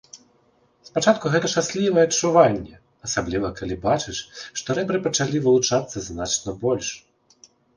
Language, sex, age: Belarusian, male, 30-39